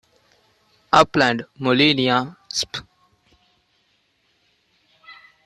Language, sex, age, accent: English, male, under 19, India and South Asia (India, Pakistan, Sri Lanka)